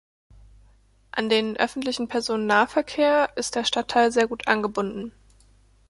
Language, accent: German, Deutschland Deutsch